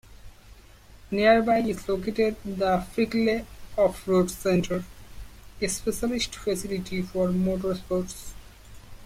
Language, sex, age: English, male, 19-29